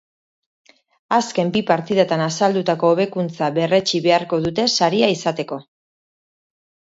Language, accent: Basque, Mendebalekoa (Araba, Bizkaia, Gipuzkoako mendebaleko herri batzuk)